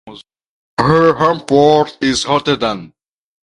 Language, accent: English, India and South Asia (India, Pakistan, Sri Lanka)